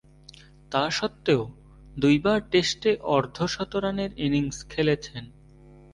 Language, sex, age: Bengali, male, 19-29